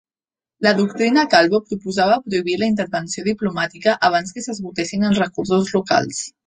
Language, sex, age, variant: Catalan, female, 19-29, Central